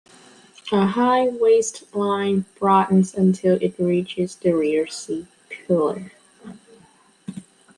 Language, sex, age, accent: English, female, under 19, United States English